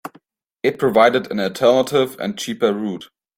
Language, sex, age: English, male, 19-29